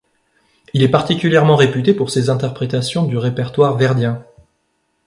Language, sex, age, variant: French, male, 30-39, Français de métropole